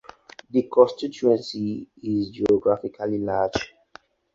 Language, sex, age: English, male, 19-29